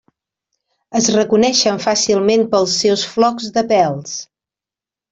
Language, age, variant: Catalan, 40-49, Central